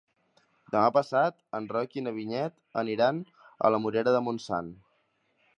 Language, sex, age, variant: Catalan, male, 19-29, Central